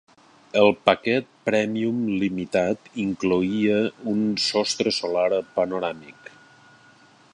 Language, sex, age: Catalan, male, 50-59